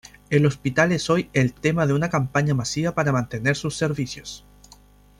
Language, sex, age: Spanish, male, 19-29